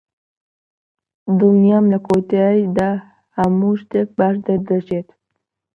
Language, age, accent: Central Kurdish, 19-29, سۆرانی